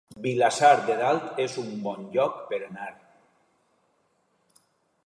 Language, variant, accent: Catalan, Alacantí, valencià